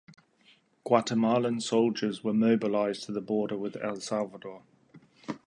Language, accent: English, England English